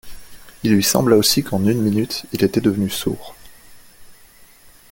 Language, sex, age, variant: French, male, 19-29, Français de métropole